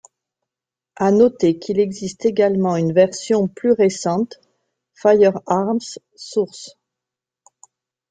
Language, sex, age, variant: French, female, 40-49, Français de métropole